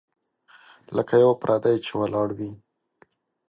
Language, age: Pashto, 19-29